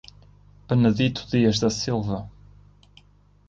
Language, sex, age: Portuguese, male, 19-29